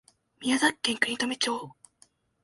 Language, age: Japanese, 19-29